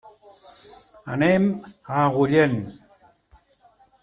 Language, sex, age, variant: Catalan, male, 70-79, Central